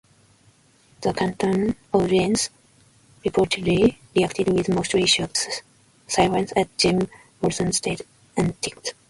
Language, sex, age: English, female, 19-29